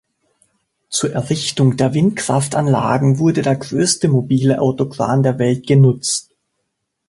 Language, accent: German, Österreichisches Deutsch